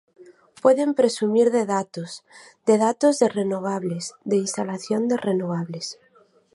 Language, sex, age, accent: Galician, female, 30-39, Atlántico (seseo e gheada)